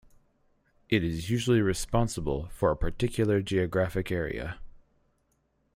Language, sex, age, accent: English, male, 19-29, United States English